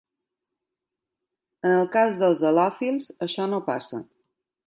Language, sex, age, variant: Catalan, female, 50-59, Balear